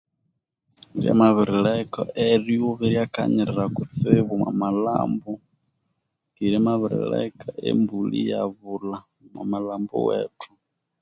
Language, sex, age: Konzo, male, 30-39